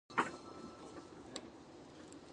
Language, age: Japanese, 19-29